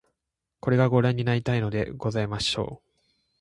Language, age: Japanese, 19-29